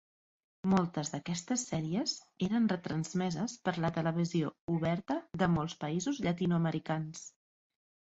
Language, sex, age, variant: Catalan, female, 40-49, Central